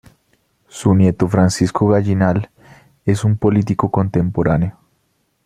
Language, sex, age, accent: Spanish, male, 19-29, Andino-Pacífico: Colombia, Perú, Ecuador, oeste de Bolivia y Venezuela andina